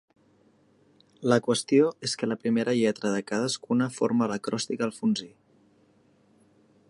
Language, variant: Catalan, Central